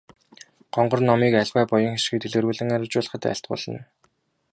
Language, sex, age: Mongolian, male, 19-29